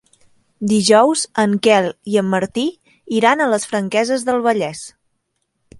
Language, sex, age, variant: Catalan, female, 19-29, Central